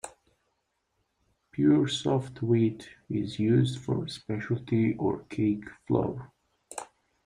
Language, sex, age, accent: English, male, 19-29, United States English